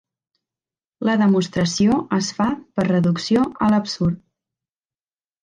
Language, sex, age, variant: Catalan, female, 19-29, Septentrional